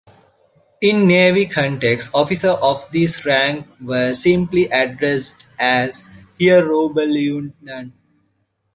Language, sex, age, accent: English, male, 30-39, India and South Asia (India, Pakistan, Sri Lanka)